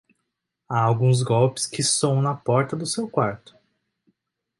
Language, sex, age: Portuguese, male, 19-29